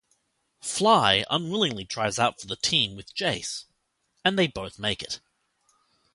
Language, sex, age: English, male, 19-29